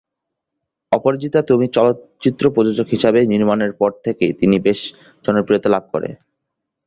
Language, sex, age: Bengali, male, under 19